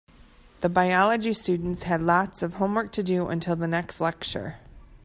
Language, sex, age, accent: English, female, 40-49, United States English